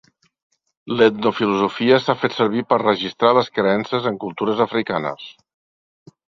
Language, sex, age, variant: Catalan, male, 60-69, Central